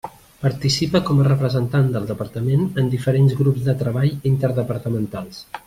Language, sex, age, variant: Catalan, male, 50-59, Central